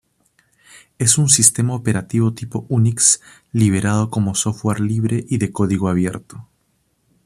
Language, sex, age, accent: Spanish, male, 30-39, Andino-Pacífico: Colombia, Perú, Ecuador, oeste de Bolivia y Venezuela andina